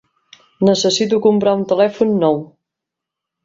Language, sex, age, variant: Catalan, female, 40-49, Central